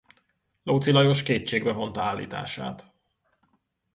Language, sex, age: Hungarian, male, 30-39